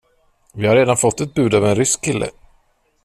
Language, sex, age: Swedish, male, 30-39